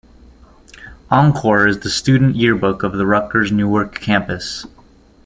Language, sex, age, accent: English, male, 19-29, United States English